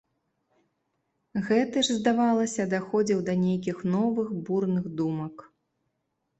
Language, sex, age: Belarusian, female, 30-39